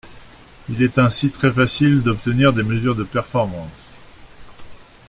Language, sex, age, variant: French, male, 40-49, Français de métropole